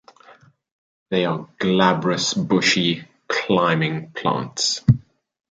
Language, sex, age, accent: English, male, 19-29, Southern African (South Africa, Zimbabwe, Namibia)